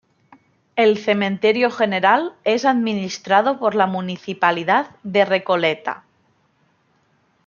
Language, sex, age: Spanish, female, 19-29